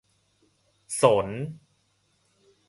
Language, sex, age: Thai, male, 19-29